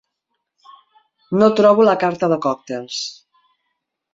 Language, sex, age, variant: Catalan, female, 40-49, Central